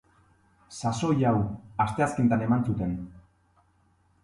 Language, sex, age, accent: Basque, male, 30-39, Erdialdekoa edo Nafarra (Gipuzkoa, Nafarroa)